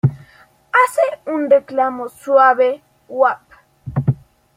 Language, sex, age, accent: Spanish, male, 19-29, Andino-Pacífico: Colombia, Perú, Ecuador, oeste de Bolivia y Venezuela andina